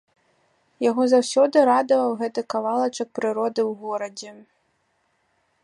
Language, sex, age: Belarusian, female, 19-29